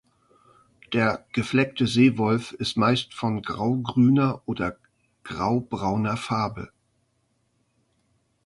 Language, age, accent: German, 50-59, Deutschland Deutsch